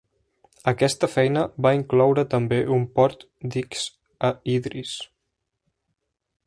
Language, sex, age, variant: Catalan, male, 19-29, Central